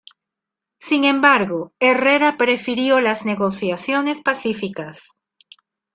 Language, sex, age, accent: Spanish, female, 50-59, Caribe: Cuba, Venezuela, Puerto Rico, República Dominicana, Panamá, Colombia caribeña, México caribeño, Costa del golfo de México